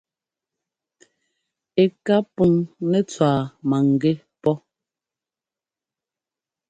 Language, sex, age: Ngomba, female, 40-49